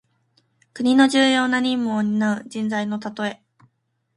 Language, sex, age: Japanese, female, 19-29